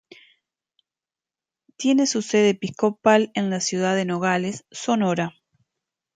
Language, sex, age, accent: Spanish, female, 40-49, Rioplatense: Argentina, Uruguay, este de Bolivia, Paraguay